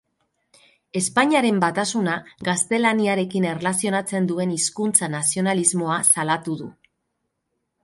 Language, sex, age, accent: Basque, female, 50-59, Mendebalekoa (Araba, Bizkaia, Gipuzkoako mendebaleko herri batzuk)